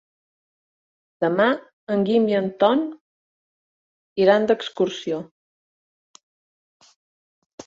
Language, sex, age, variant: Catalan, female, 30-39, Central